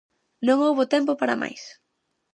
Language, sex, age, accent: Galician, female, under 19, Central (gheada)